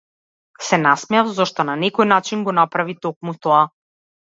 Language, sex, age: Macedonian, female, 30-39